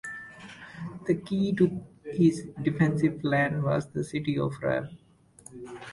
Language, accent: English, United States English